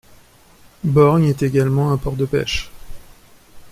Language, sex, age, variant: French, male, 40-49, Français de métropole